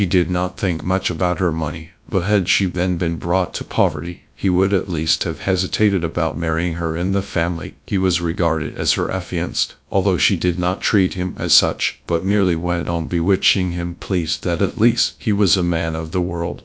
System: TTS, GradTTS